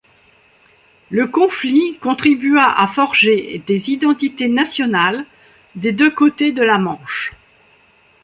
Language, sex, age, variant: French, female, 60-69, Français de métropole